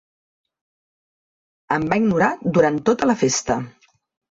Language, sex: Catalan, female